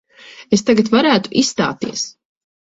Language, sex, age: Latvian, female, 30-39